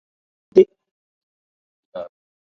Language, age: Ebrié, 19-29